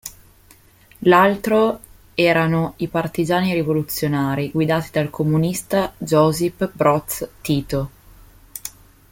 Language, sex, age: Italian, female, 19-29